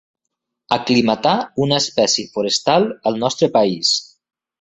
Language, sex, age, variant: Catalan, male, 40-49, Septentrional